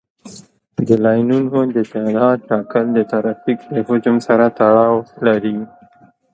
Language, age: Pashto, 19-29